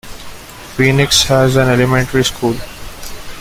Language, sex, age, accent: English, male, 19-29, India and South Asia (India, Pakistan, Sri Lanka)